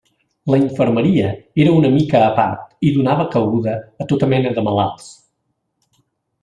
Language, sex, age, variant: Catalan, male, 50-59, Central